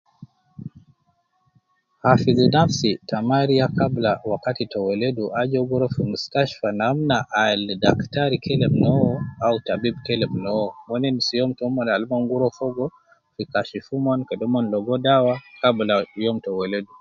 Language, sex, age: Nubi, male, 50-59